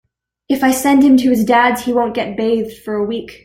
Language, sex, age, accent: English, female, under 19, Canadian English